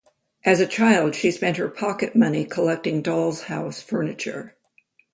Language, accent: English, United States English